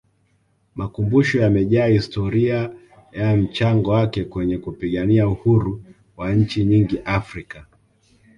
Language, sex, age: Swahili, male, 19-29